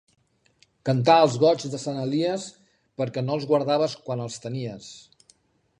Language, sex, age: Catalan, male, 50-59